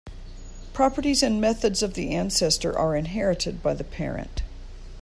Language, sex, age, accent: English, female, 60-69, United States English